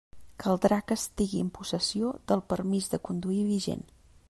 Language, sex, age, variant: Catalan, female, 30-39, Central